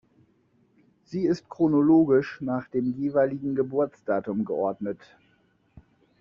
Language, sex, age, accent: German, male, 30-39, Deutschland Deutsch